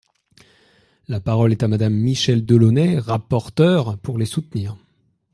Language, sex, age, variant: French, male, 30-39, Français de métropole